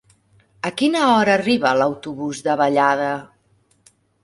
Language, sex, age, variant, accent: Catalan, female, 40-49, Central, central